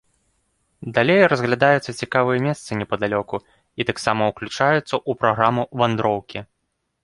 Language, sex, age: Belarusian, male, 19-29